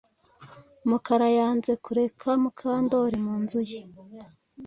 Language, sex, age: Kinyarwanda, female, 19-29